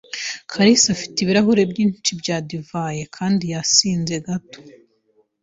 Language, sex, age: Kinyarwanda, female, 19-29